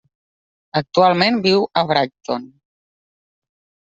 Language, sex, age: Catalan, female, 40-49